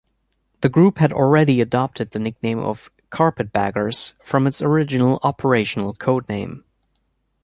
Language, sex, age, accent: English, male, 30-39, United States English